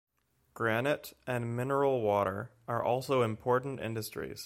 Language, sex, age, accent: English, male, 19-29, Canadian English